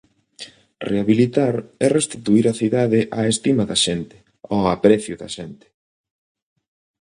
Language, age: Galician, 30-39